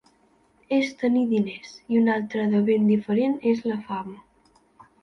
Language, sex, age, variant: Catalan, female, under 19, Central